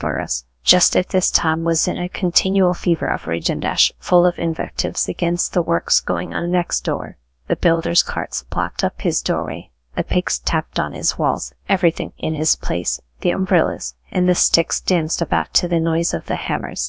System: TTS, GradTTS